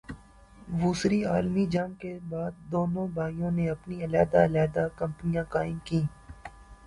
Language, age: Urdu, 19-29